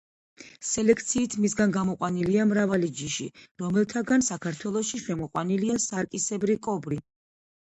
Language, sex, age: Georgian, female, 40-49